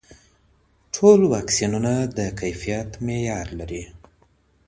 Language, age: Pashto, 30-39